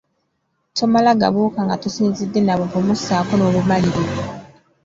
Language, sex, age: Ganda, female, 19-29